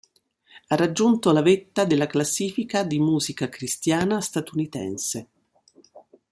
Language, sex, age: Italian, female, 60-69